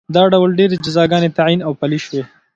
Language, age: Pashto, 19-29